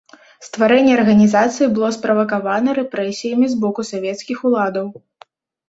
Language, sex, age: Belarusian, female, under 19